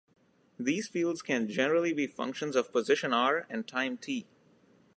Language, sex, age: English, male, 19-29